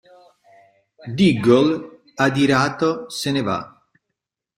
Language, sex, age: Italian, male, 40-49